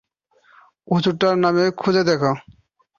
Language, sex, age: Bengali, male, 19-29